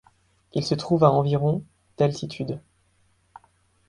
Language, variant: French, Français de métropole